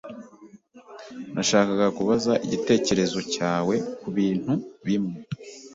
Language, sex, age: Kinyarwanda, male, 19-29